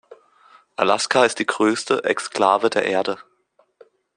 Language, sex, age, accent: German, male, 19-29, Deutschland Deutsch